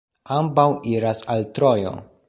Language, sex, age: Esperanto, male, 19-29